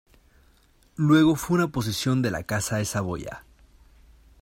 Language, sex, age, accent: Spanish, male, 19-29, Chileno: Chile, Cuyo